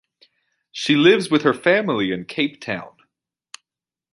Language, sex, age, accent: English, male, 19-29, United States English